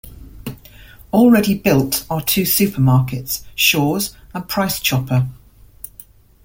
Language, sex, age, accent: English, female, 50-59, England English